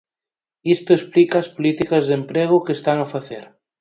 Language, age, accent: Galician, 19-29, Oriental (común en zona oriental)